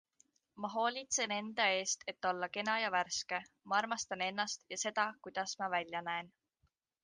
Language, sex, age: Estonian, female, 19-29